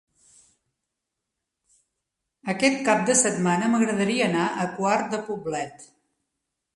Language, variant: Catalan, Central